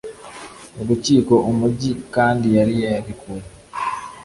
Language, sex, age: Kinyarwanda, male, 19-29